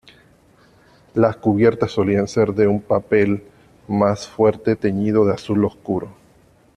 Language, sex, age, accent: Spanish, male, 30-39, Caribe: Cuba, Venezuela, Puerto Rico, República Dominicana, Panamá, Colombia caribeña, México caribeño, Costa del golfo de México